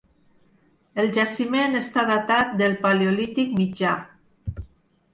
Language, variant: Catalan, Nord-Occidental